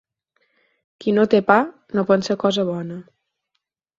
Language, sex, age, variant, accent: Catalan, female, 19-29, Balear, menorquí